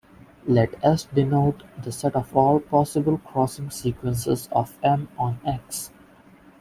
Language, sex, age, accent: English, male, 19-29, India and South Asia (India, Pakistan, Sri Lanka)